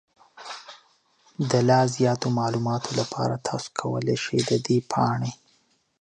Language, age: Pashto, 19-29